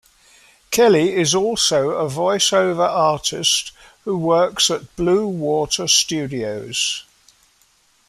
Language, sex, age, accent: English, male, 70-79, England English